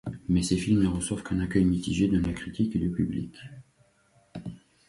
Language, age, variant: French, 40-49, Français de métropole